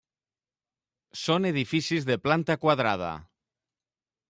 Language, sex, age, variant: Catalan, male, 40-49, Nord-Occidental